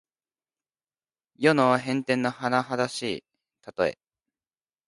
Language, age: Japanese, 19-29